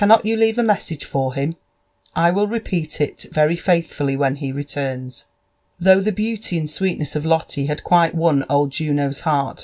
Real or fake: real